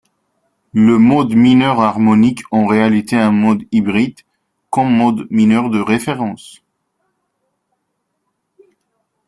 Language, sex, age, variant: French, male, 30-39, Français de métropole